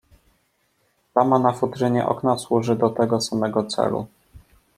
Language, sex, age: Polish, male, 19-29